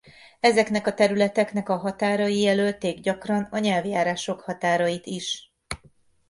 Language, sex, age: Hungarian, female, 40-49